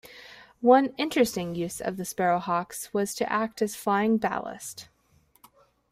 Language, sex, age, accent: English, female, 19-29, England English